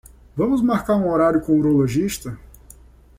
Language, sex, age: Portuguese, male, 19-29